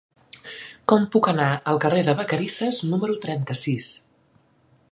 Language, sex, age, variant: Catalan, female, 40-49, Central